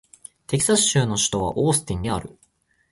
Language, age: Japanese, 19-29